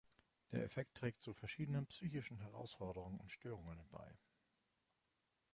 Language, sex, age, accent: German, male, 40-49, Deutschland Deutsch